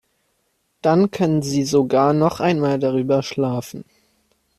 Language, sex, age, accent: German, male, under 19, Deutschland Deutsch